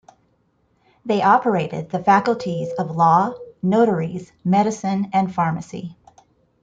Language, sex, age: English, female, 50-59